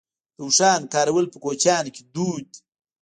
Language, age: Pashto, 40-49